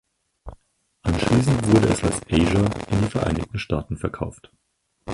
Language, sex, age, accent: German, male, 19-29, Deutschland Deutsch